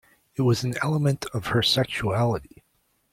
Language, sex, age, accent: English, male, 40-49, United States English